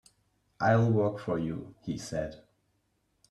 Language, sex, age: English, male, 19-29